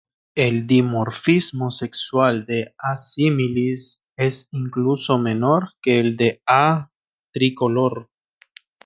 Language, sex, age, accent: Spanish, male, 19-29, América central